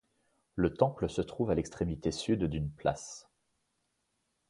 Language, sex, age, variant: French, male, 30-39, Français de métropole